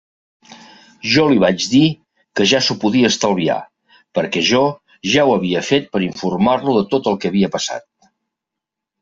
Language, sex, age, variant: Catalan, male, 50-59, Central